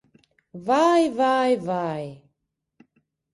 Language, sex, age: Latvian, female, 30-39